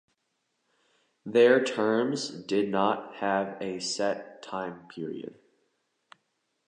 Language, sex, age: English, male, under 19